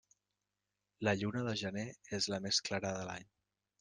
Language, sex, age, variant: Catalan, male, 30-39, Central